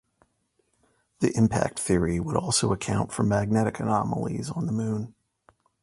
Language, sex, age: English, male, 40-49